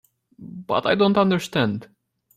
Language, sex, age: English, male, 19-29